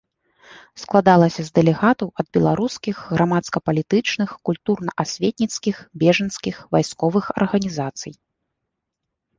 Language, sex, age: Belarusian, female, 19-29